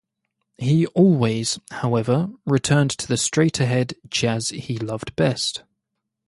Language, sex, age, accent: English, male, 19-29, England English